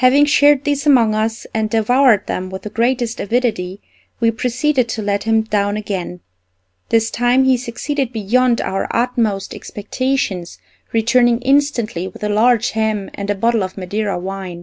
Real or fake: real